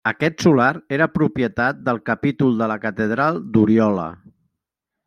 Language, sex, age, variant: Catalan, male, 50-59, Central